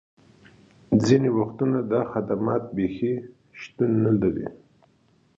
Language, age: Pashto, 40-49